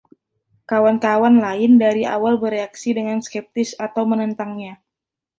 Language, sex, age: Indonesian, female, 19-29